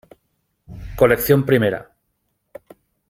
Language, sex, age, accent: Spanish, male, 40-49, España: Centro-Sur peninsular (Madrid, Toledo, Castilla-La Mancha)